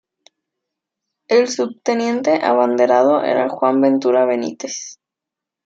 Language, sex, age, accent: Spanish, female, 19-29, México